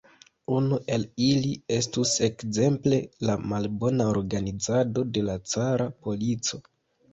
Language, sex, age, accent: Esperanto, male, 19-29, Internacia